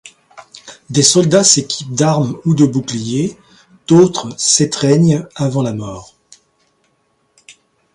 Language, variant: French, Français de métropole